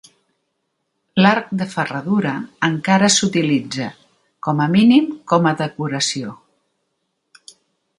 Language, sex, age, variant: Catalan, female, 60-69, Central